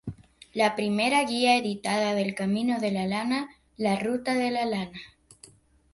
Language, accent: Spanish, Caribe: Cuba, Venezuela, Puerto Rico, República Dominicana, Panamá, Colombia caribeña, México caribeño, Costa del golfo de México